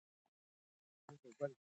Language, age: Pashto, 19-29